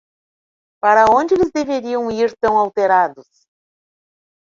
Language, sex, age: Portuguese, female, 50-59